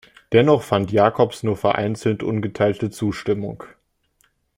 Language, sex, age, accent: German, male, under 19, Deutschland Deutsch